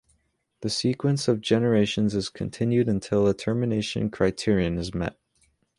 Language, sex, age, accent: English, male, under 19, United States English